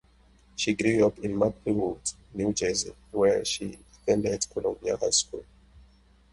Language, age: English, 30-39